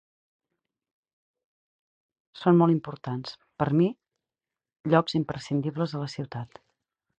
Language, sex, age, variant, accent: Catalan, female, 40-49, Central, Camp de Tarragona